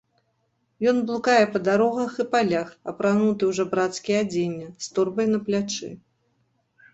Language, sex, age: Belarusian, female, 50-59